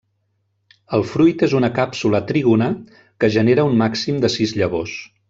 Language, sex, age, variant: Catalan, male, 50-59, Central